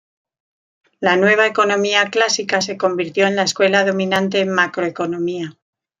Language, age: Spanish, 60-69